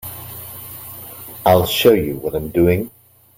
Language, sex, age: English, male, 40-49